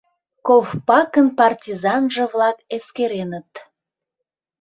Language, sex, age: Mari, female, 40-49